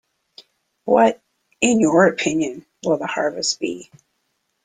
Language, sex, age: English, female, 50-59